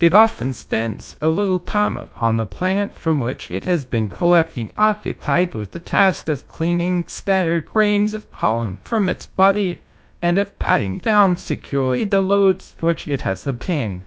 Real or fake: fake